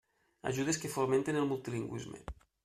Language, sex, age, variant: Catalan, male, 30-39, Nord-Occidental